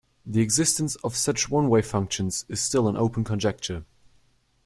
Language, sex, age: English, male, 19-29